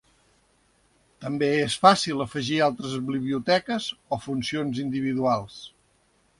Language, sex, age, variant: Catalan, male, 60-69, Central